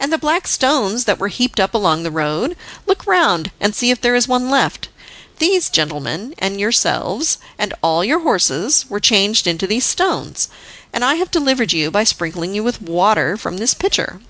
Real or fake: real